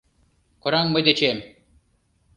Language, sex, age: Mari, male, 30-39